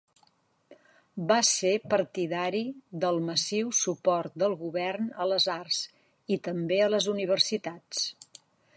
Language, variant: Catalan, Central